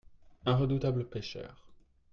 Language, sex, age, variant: French, male, 30-39, Français de métropole